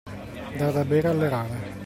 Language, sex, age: Italian, male, 40-49